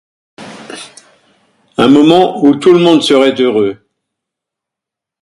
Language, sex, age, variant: French, male, 70-79, Français de métropole